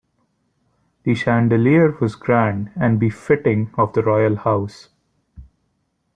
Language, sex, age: English, male, 19-29